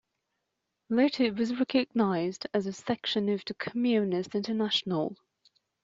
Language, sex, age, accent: English, female, 19-29, England English